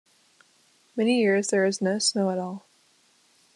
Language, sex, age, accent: English, female, under 19, United States English